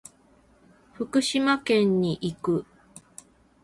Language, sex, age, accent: Japanese, female, 60-69, 関西